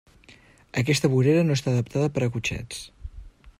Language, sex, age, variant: Catalan, male, 30-39, Central